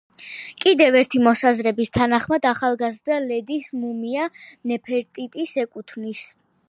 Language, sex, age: Georgian, female, under 19